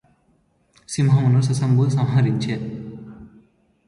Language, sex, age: Telugu, male, under 19